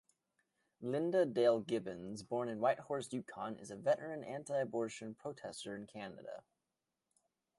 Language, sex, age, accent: English, male, under 19, United States English